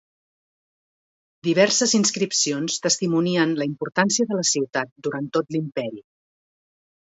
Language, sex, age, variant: Catalan, female, 40-49, Central